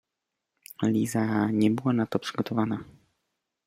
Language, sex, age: Polish, male, 30-39